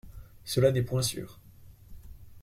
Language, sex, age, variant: French, male, 19-29, Français de métropole